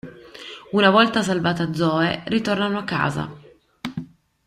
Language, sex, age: Italian, female, 30-39